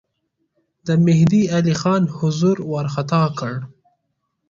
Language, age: Pashto, 19-29